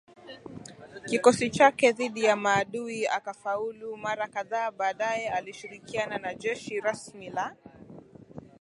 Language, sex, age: Swahili, male, 19-29